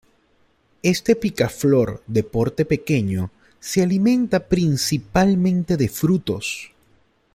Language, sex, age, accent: Spanish, male, 30-39, Caribe: Cuba, Venezuela, Puerto Rico, República Dominicana, Panamá, Colombia caribeña, México caribeño, Costa del golfo de México